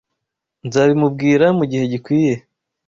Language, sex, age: Kinyarwanda, male, 19-29